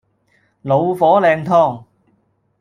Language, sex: Cantonese, male